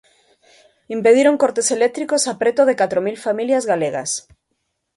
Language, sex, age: Galician, female, 30-39